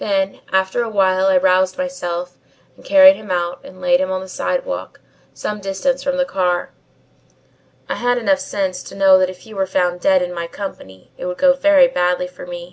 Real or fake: real